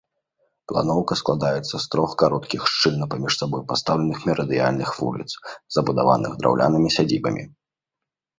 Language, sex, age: Belarusian, male, 19-29